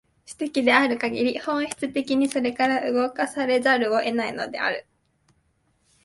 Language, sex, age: Japanese, female, 19-29